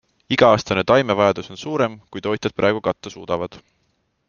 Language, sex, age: Estonian, male, 19-29